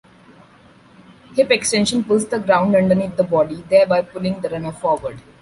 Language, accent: English, India and South Asia (India, Pakistan, Sri Lanka)